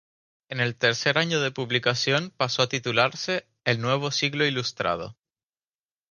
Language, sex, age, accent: Spanish, male, 19-29, España: Islas Canarias